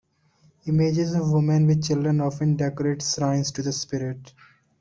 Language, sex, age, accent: English, male, under 19, India and South Asia (India, Pakistan, Sri Lanka)